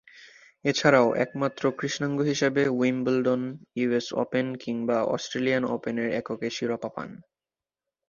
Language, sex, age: Bengali, male, under 19